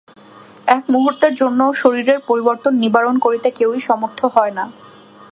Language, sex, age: Bengali, female, 19-29